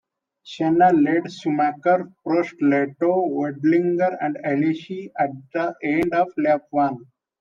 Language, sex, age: English, male, 19-29